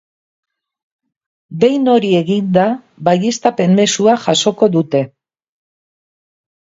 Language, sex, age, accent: Basque, female, 60-69, Mendebalekoa (Araba, Bizkaia, Gipuzkoako mendebaleko herri batzuk)